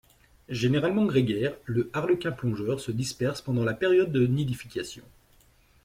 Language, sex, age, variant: French, male, 40-49, Français de métropole